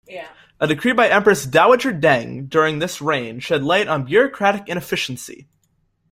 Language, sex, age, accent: English, male, under 19, United States English